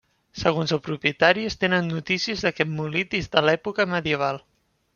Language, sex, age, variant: Catalan, male, 19-29, Central